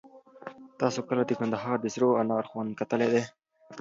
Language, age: Pashto, 19-29